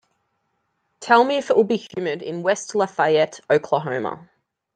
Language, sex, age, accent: English, female, 30-39, Australian English